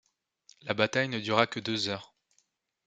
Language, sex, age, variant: French, male, 19-29, Français de métropole